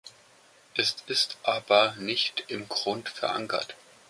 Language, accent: German, Deutschland Deutsch